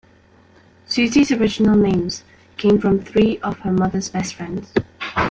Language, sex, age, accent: English, female, under 19, England English